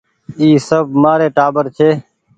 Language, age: Goaria, 19-29